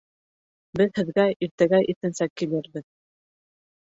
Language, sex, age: Bashkir, female, 30-39